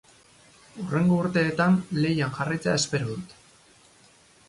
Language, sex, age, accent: Basque, male, 30-39, Mendebalekoa (Araba, Bizkaia, Gipuzkoako mendebaleko herri batzuk)